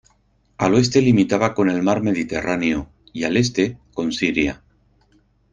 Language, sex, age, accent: Spanish, male, 50-59, España: Norte peninsular (Asturias, Castilla y León, Cantabria, País Vasco, Navarra, Aragón, La Rioja, Guadalajara, Cuenca)